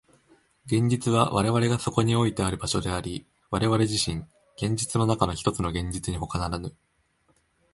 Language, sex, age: Japanese, male, under 19